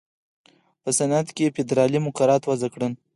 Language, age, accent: Pashto, 19-29, کندهاری لهجه